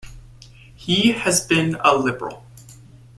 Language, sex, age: English, male, 19-29